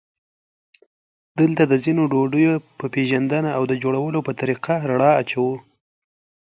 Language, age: Pashto, under 19